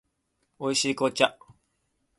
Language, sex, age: Japanese, male, 19-29